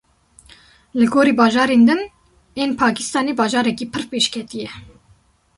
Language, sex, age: Kurdish, female, 19-29